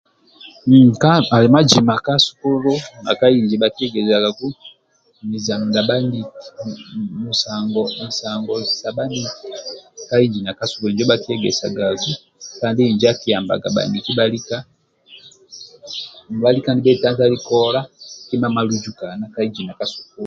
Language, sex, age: Amba (Uganda), male, 30-39